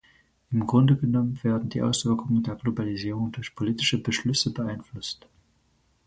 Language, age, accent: German, 19-29, Deutschland Deutsch